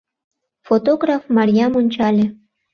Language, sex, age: Mari, female, 19-29